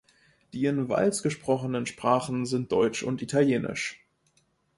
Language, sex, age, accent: German, male, 19-29, Deutschland Deutsch